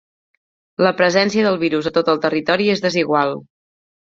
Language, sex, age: Catalan, female, 30-39